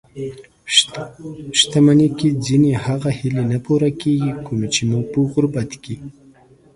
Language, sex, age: Pashto, male, 19-29